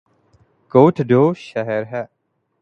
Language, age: Urdu, 19-29